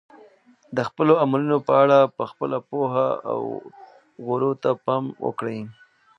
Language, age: Pashto, 30-39